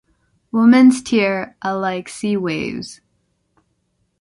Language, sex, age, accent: English, female, 19-29, Canadian English